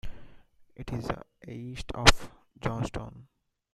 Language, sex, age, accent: English, male, 19-29, India and South Asia (India, Pakistan, Sri Lanka)